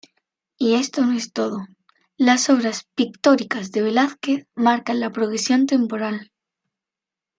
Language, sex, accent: Spanish, female, España: Sur peninsular (Andalucia, Extremadura, Murcia)